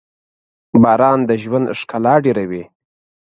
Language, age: Pashto, 30-39